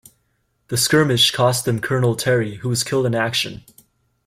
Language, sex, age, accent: English, male, 19-29, United States English